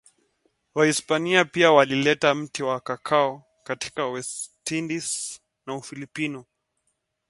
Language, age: English, 19-29